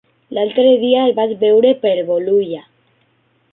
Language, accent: Catalan, valencià